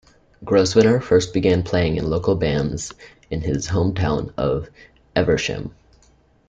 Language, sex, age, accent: English, male, under 19, Canadian English